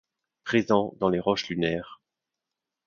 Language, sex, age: French, male, 30-39